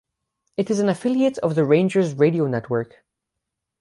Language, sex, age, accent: English, male, under 19, United States English; England English